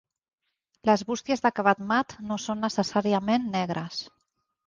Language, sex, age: Catalan, female, 40-49